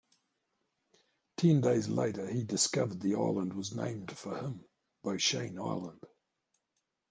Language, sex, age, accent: English, male, 50-59, New Zealand English